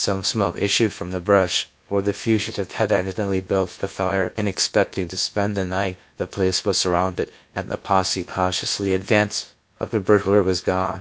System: TTS, GlowTTS